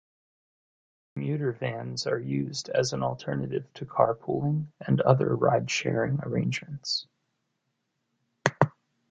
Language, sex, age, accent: English, male, 30-39, United States English